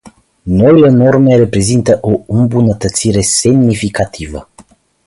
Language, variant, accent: Romanian, Romanian-Romania, Muntenesc